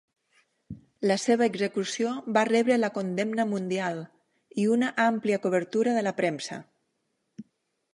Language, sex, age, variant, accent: Catalan, female, 50-59, Nord-Occidental, Neutre